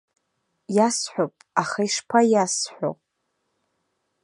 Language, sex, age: Abkhazian, female, under 19